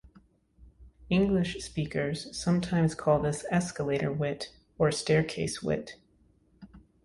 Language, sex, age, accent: English, female, 30-39, United States English